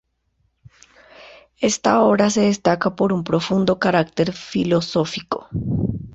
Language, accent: Spanish, Caribe: Cuba, Venezuela, Puerto Rico, República Dominicana, Panamá, Colombia caribeña, México caribeño, Costa del golfo de México